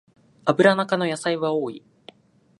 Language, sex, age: Japanese, male, 19-29